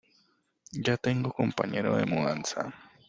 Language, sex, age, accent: Spanish, male, 19-29, Andino-Pacífico: Colombia, Perú, Ecuador, oeste de Bolivia y Venezuela andina